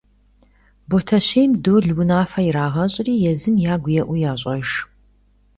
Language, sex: Kabardian, female